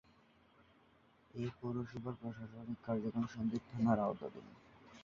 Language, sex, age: Bengali, male, 19-29